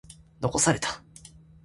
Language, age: Japanese, 19-29